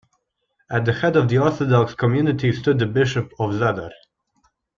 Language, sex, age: English, male, 19-29